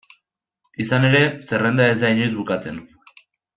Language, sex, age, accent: Basque, male, 19-29, Erdialdekoa edo Nafarra (Gipuzkoa, Nafarroa)